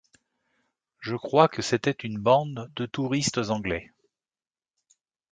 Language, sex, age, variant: French, male, 50-59, Français de métropole